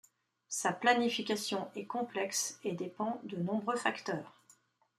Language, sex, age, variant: French, female, 50-59, Français de métropole